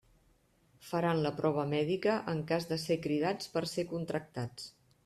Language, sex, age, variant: Catalan, female, 50-59, Central